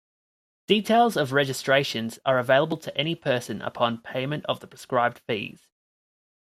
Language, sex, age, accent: English, male, 19-29, Australian English